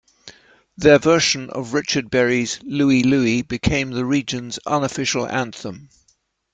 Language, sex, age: English, male, 70-79